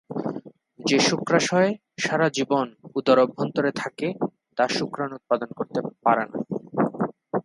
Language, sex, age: Bengali, male, 30-39